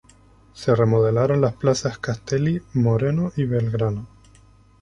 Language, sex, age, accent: Spanish, male, 19-29, España: Islas Canarias